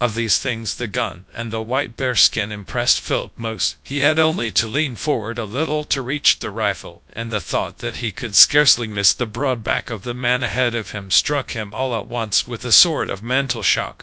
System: TTS, GradTTS